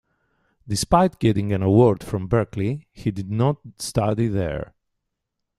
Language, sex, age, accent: English, male, 40-49, Canadian English